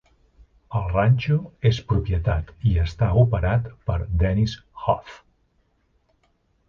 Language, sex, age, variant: Catalan, male, 50-59, Central